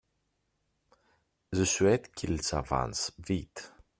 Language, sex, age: French, male, 30-39